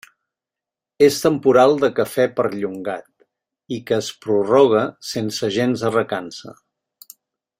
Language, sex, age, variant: Catalan, male, 50-59, Central